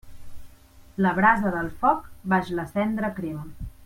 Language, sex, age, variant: Catalan, female, 30-39, Central